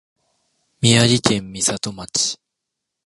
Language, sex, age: Japanese, male, 19-29